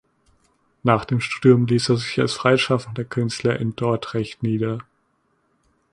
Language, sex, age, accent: German, male, under 19, Deutschland Deutsch